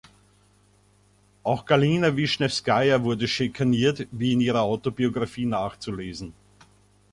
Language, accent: German, Österreichisches Deutsch